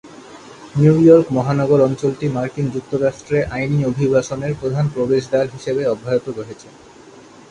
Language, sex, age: Bengali, male, 19-29